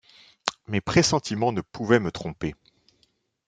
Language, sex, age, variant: French, male, 50-59, Français de métropole